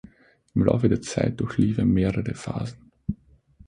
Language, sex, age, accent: German, male, 19-29, Österreichisches Deutsch